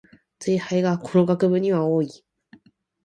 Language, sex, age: Japanese, female, 19-29